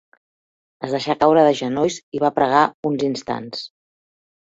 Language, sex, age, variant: Catalan, female, 40-49, Central